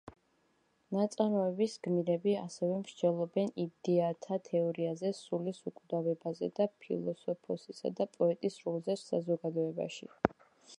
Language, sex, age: Georgian, female, under 19